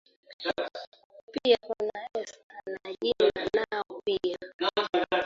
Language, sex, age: Swahili, female, 19-29